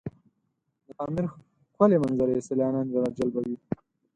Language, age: Pashto, 19-29